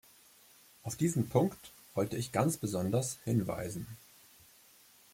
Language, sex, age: German, male, 30-39